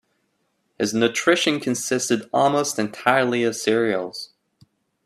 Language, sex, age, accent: English, male, 19-29, United States English